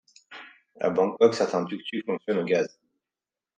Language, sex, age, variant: French, male, 30-39, Français de métropole